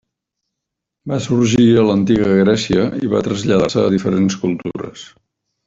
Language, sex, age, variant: Catalan, male, 50-59, Central